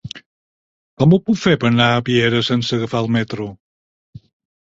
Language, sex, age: Catalan, male, 50-59